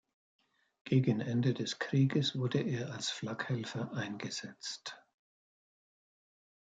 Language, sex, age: German, male, 70-79